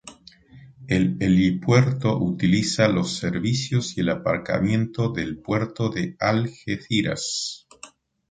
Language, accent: Spanish, Rioplatense: Argentina, Uruguay, este de Bolivia, Paraguay